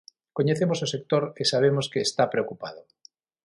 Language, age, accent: Galician, 50-59, Atlántico (seseo e gheada); Normativo (estándar)